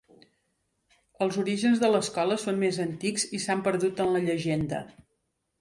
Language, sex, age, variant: Catalan, female, 50-59, Central